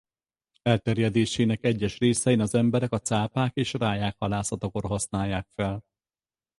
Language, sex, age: Hungarian, male, 50-59